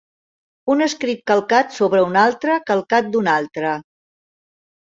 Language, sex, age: Catalan, female, 60-69